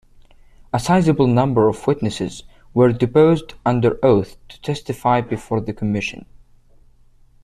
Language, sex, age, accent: English, male, under 19, United States English